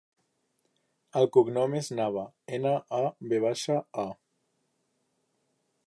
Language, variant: Catalan, Central